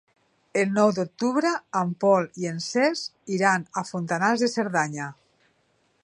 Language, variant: Catalan, Central